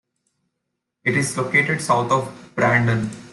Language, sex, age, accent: English, male, 19-29, India and South Asia (India, Pakistan, Sri Lanka)